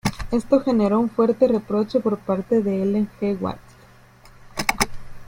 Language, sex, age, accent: Spanish, female, 19-29, México